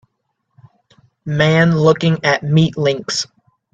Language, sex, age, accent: English, male, 19-29, United States English